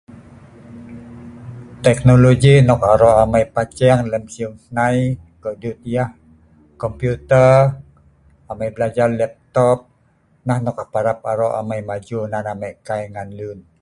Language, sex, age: Sa'ban, male, 50-59